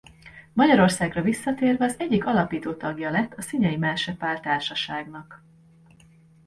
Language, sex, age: Hungarian, female, 40-49